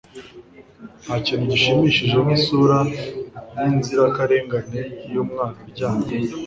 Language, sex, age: Kinyarwanda, male, under 19